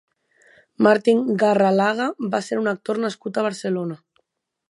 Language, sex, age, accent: Catalan, female, 19-29, valencià